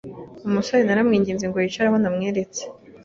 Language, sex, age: Kinyarwanda, female, 19-29